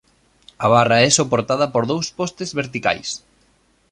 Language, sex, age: Galician, male, 30-39